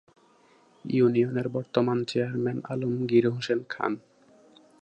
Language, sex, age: Bengali, male, 19-29